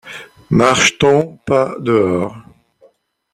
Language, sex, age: French, male, 50-59